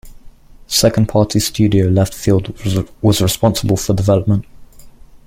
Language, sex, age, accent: English, male, under 19, England English